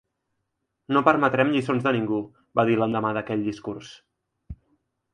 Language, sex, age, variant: Catalan, male, 19-29, Central